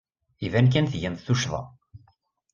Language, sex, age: Kabyle, male, 40-49